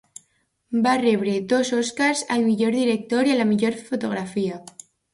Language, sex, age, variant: Catalan, female, under 19, Alacantí